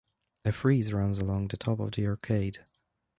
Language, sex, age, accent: English, male, 19-29, England English